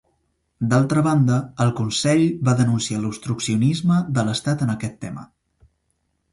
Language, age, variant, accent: Catalan, under 19, Central, central